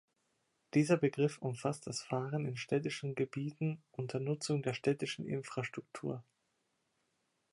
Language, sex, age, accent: German, male, 19-29, Deutschland Deutsch